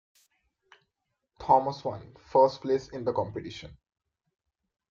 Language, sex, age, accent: English, male, 19-29, India and South Asia (India, Pakistan, Sri Lanka)